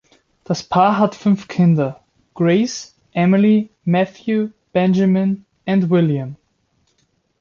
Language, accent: German, Österreichisches Deutsch